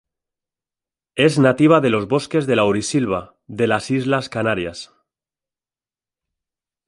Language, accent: Spanish, España: Centro-Sur peninsular (Madrid, Toledo, Castilla-La Mancha)